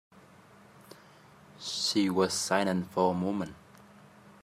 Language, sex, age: English, male, 19-29